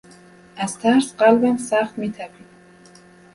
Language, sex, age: Persian, female, 19-29